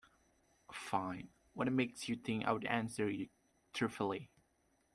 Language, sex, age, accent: English, male, 19-29, Malaysian English